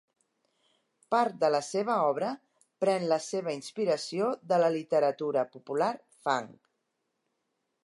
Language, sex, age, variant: Catalan, female, 60-69, Central